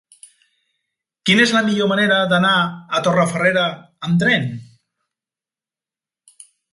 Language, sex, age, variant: Catalan, male, 50-59, Central